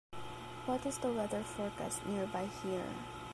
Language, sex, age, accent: English, female, 19-29, Filipino